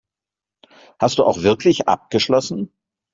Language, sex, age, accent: German, male, 50-59, Deutschland Deutsch